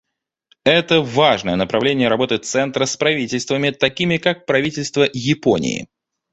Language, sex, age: Russian, male, 30-39